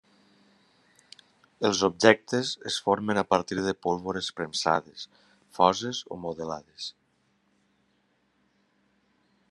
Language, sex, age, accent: Catalan, male, 40-49, valencià